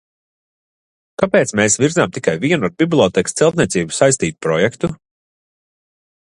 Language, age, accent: Latvian, 30-39, nav